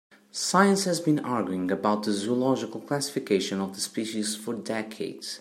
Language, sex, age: English, male, 30-39